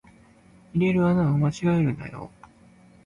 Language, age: Japanese, 19-29